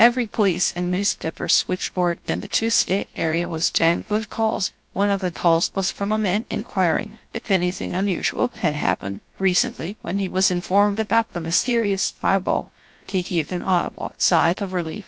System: TTS, GlowTTS